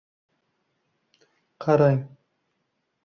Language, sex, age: Uzbek, male, 19-29